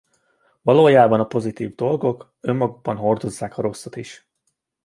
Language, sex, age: Hungarian, male, 19-29